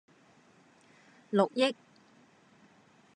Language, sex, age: Cantonese, female, 30-39